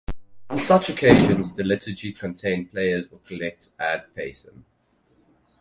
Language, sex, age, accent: English, male, 19-29, Southern African (South Africa, Zimbabwe, Namibia)